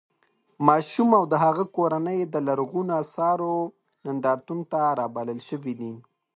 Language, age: Pashto, 19-29